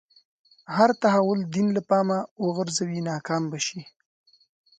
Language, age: Pashto, 19-29